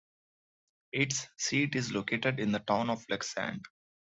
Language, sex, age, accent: English, male, 30-39, India and South Asia (India, Pakistan, Sri Lanka)